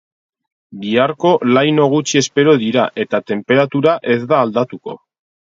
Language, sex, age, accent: Basque, male, 30-39, Erdialdekoa edo Nafarra (Gipuzkoa, Nafarroa)